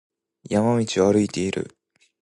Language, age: Japanese, 19-29